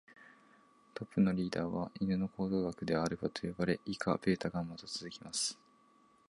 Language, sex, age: Japanese, male, 19-29